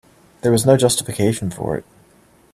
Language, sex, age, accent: English, male, 19-29, United States English